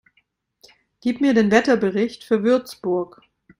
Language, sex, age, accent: German, female, 40-49, Deutschland Deutsch